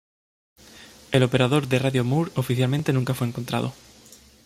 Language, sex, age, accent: Spanish, male, 19-29, España: Sur peninsular (Andalucia, Extremadura, Murcia)